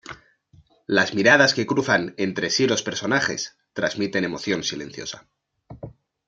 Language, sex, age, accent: Spanish, male, 19-29, España: Norte peninsular (Asturias, Castilla y León, Cantabria, País Vasco, Navarra, Aragón, La Rioja, Guadalajara, Cuenca)